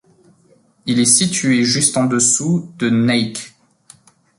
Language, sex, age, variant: French, male, 30-39, Français de métropole